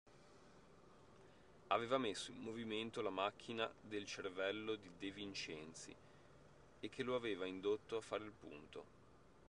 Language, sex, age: Italian, male, 30-39